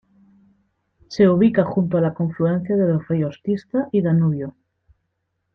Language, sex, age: Spanish, female, 30-39